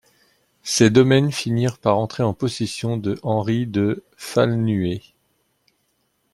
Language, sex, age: French, male, 40-49